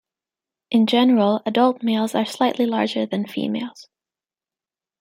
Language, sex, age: English, female, 19-29